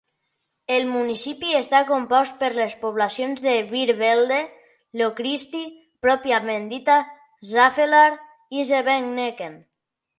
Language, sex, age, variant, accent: Catalan, male, under 19, Nord-Occidental, Tortosí